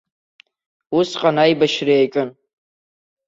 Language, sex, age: Abkhazian, male, under 19